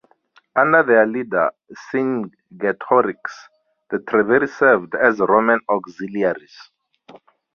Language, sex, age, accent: English, male, 30-39, Southern African (South Africa, Zimbabwe, Namibia)